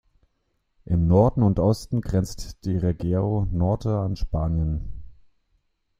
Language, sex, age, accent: German, male, 30-39, Deutschland Deutsch